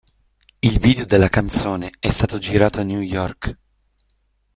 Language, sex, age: Italian, male, 19-29